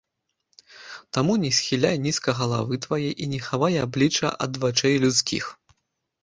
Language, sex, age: Belarusian, male, 30-39